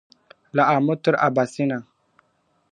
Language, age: Pashto, 19-29